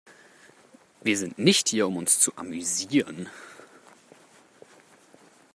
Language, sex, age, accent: German, male, under 19, Deutschland Deutsch